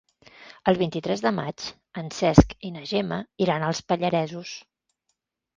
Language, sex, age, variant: Catalan, female, 50-59, Central